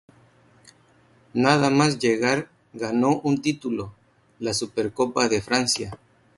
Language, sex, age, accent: Spanish, male, 30-39, México